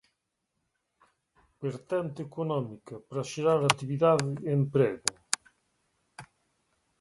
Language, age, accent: Galician, 50-59, Oriental (común en zona oriental)